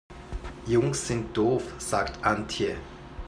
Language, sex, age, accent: German, male, 40-49, Österreichisches Deutsch